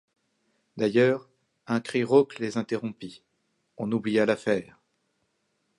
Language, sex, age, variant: French, male, 19-29, Français de métropole